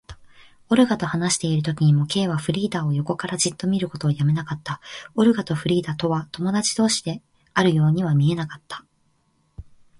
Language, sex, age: Japanese, female, 19-29